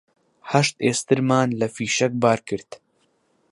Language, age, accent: Central Kurdish, under 19, سۆرانی